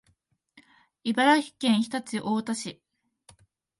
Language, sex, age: Japanese, female, 19-29